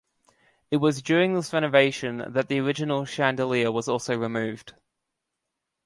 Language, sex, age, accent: English, male, under 19, Australian English